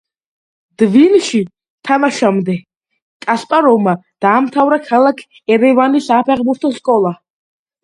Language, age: Georgian, under 19